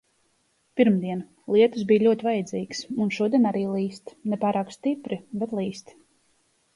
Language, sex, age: Latvian, female, 30-39